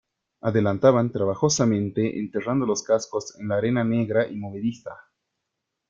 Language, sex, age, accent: Spanish, male, 19-29, Rioplatense: Argentina, Uruguay, este de Bolivia, Paraguay